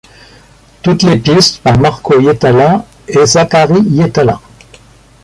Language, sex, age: French, male, 70-79